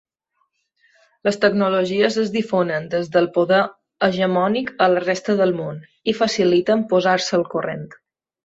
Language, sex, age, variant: Catalan, female, 30-39, Balear